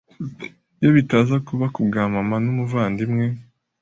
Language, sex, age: Kinyarwanda, male, 40-49